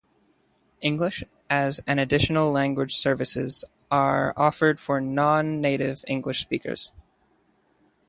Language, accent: English, United States English